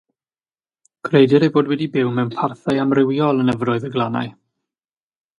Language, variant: Welsh, South-Eastern Welsh